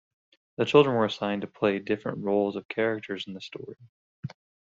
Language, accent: English, United States English